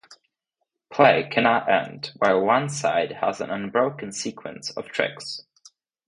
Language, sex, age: English, male, under 19